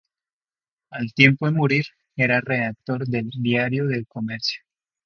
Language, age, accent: Spanish, 30-39, Andino-Pacífico: Colombia, Perú, Ecuador, oeste de Bolivia y Venezuela andina